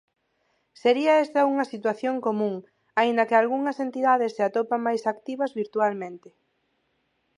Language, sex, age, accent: Galician, female, 30-39, Neofalante